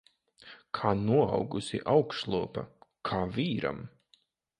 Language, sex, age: Latvian, male, 19-29